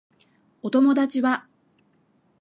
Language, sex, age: Japanese, female, 50-59